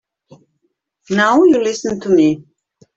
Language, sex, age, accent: English, female, 50-59, Australian English